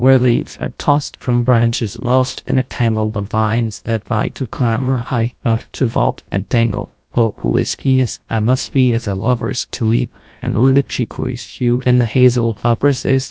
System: TTS, GlowTTS